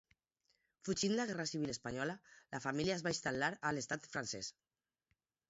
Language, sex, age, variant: Catalan, female, 40-49, Valencià central